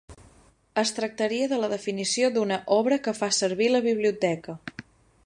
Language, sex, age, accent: Catalan, female, 19-29, central; septentrional; Empordanès